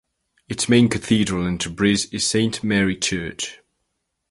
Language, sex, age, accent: English, male, under 19, England English